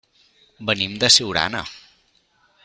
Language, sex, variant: Catalan, male, Central